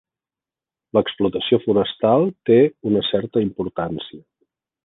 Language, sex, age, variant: Catalan, male, 50-59, Central